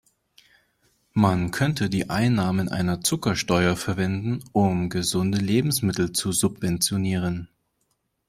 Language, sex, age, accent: German, male, 19-29, Deutschland Deutsch